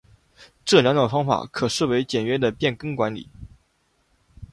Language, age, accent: Chinese, 19-29, 出生地：江苏省